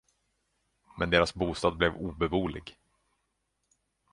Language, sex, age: Swedish, male, 30-39